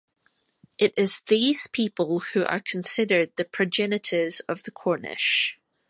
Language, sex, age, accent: English, female, 30-39, New Zealand English